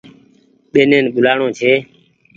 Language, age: Goaria, 30-39